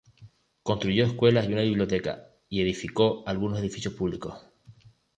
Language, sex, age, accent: Spanish, male, 30-39, España: Islas Canarias